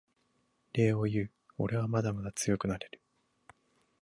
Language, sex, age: Japanese, male, 19-29